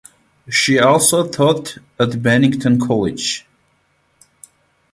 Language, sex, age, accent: English, male, 30-39, United States English; Australian English